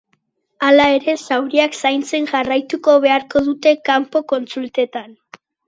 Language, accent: Basque, Mendebalekoa (Araba, Bizkaia, Gipuzkoako mendebaleko herri batzuk)